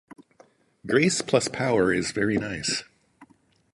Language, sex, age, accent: English, male, 50-59, United States English